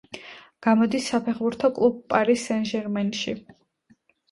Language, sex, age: Georgian, female, 19-29